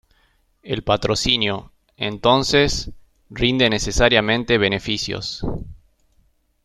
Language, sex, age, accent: Spanish, male, 19-29, Rioplatense: Argentina, Uruguay, este de Bolivia, Paraguay